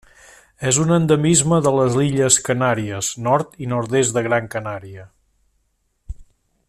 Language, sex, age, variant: Catalan, male, 50-59, Central